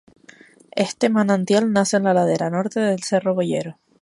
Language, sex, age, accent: Spanish, female, 19-29, España: Islas Canarias